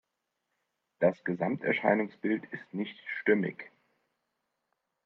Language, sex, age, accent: German, male, 19-29, Deutschland Deutsch